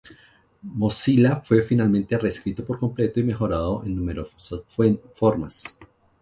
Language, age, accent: Spanish, 40-49, Andino-Pacífico: Colombia, Perú, Ecuador, oeste de Bolivia y Venezuela andina